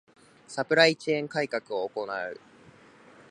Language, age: Japanese, under 19